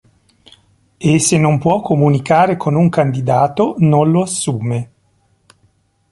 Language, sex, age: Italian, male, 40-49